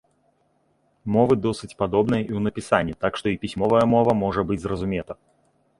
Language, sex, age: Belarusian, male, 30-39